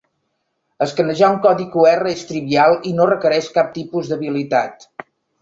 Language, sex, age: Catalan, female, 60-69